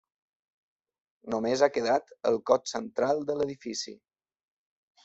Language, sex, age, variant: Catalan, male, 40-49, Balear